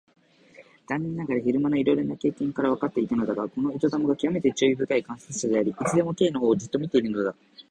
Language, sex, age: Japanese, male, under 19